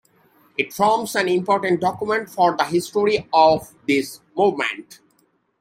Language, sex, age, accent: English, male, 19-29, United States English